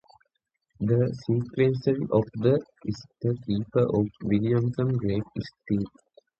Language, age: English, 19-29